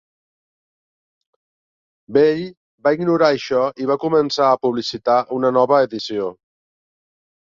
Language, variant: Catalan, Central